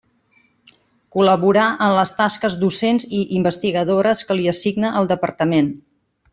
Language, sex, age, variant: Catalan, female, 50-59, Central